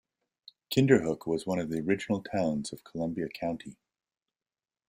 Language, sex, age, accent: English, male, 40-49, Canadian English